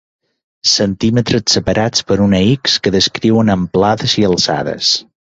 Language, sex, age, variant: Catalan, male, 40-49, Balear